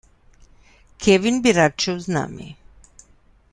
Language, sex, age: Slovenian, female, 60-69